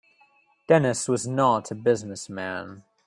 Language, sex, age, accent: English, male, 19-29, United States English